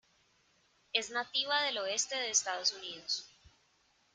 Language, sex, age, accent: Spanish, female, 30-39, Caribe: Cuba, Venezuela, Puerto Rico, República Dominicana, Panamá, Colombia caribeña, México caribeño, Costa del golfo de México